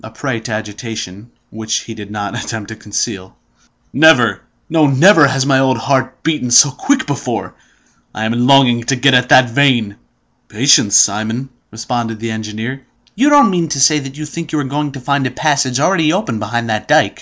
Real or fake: real